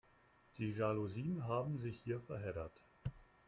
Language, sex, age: German, male, 30-39